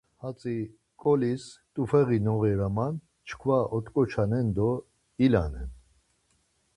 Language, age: Laz, 60-69